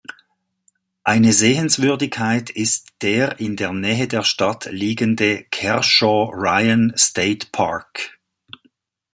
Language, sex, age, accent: German, male, 60-69, Schweizerdeutsch